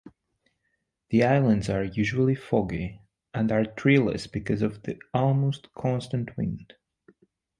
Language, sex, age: English, male, 30-39